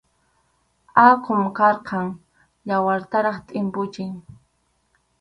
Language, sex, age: Arequipa-La Unión Quechua, female, under 19